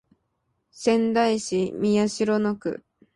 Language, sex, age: Japanese, female, 19-29